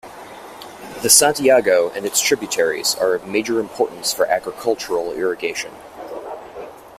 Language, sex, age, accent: English, male, 30-39, United States English